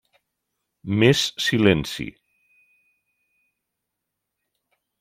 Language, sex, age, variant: Catalan, male, 60-69, Central